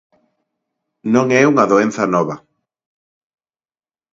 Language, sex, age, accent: Galician, male, 30-39, Neofalante